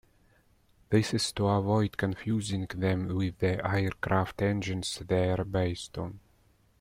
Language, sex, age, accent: English, male, 30-39, United States English